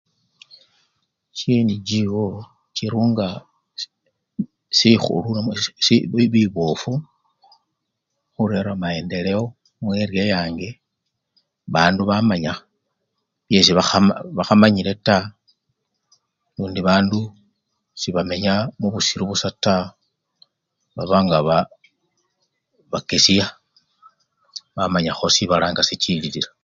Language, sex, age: Luyia, male, 60-69